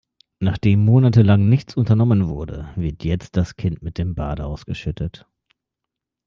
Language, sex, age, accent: German, male, 30-39, Deutschland Deutsch